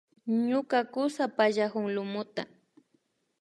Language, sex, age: Imbabura Highland Quichua, female, 30-39